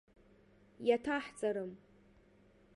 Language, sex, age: Abkhazian, female, under 19